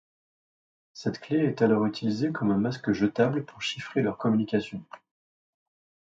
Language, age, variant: French, 40-49, Français de métropole